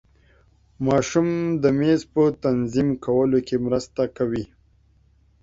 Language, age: Pashto, 30-39